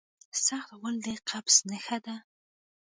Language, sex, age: Pashto, female, 19-29